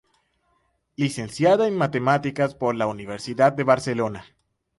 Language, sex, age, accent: Spanish, male, 19-29, Caribe: Cuba, Venezuela, Puerto Rico, República Dominicana, Panamá, Colombia caribeña, México caribeño, Costa del golfo de México